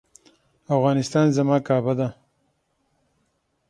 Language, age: Pashto, 40-49